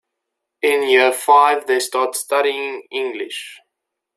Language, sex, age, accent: English, male, 19-29, Southern African (South Africa, Zimbabwe, Namibia)